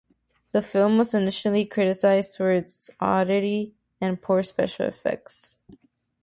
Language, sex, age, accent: English, female, 19-29, United States English